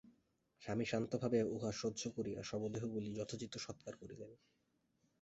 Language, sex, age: Bengali, male, 19-29